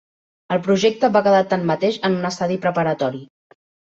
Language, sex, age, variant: Catalan, female, 30-39, Central